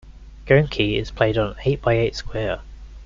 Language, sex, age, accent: English, male, 19-29, Australian English